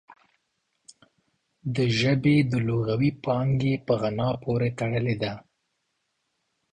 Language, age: Pashto, 30-39